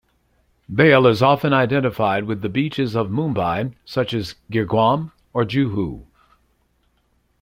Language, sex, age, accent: English, male, 60-69, United States English